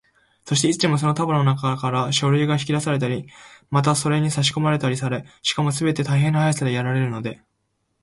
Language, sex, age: Japanese, male, 19-29